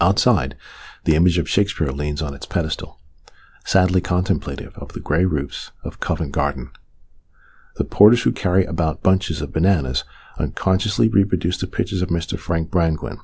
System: none